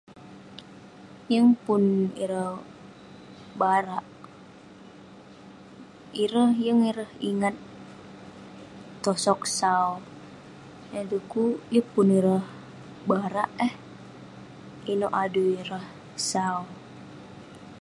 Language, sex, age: Western Penan, female, under 19